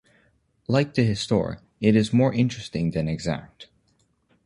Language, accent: English, Canadian English